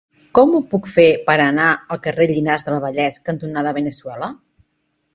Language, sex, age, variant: Catalan, female, 40-49, Central